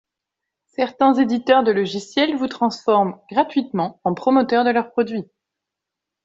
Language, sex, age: French, female, 19-29